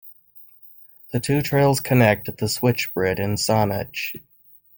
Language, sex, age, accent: English, male, 30-39, United States English